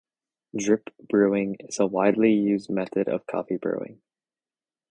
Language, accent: English, United States English; Canadian English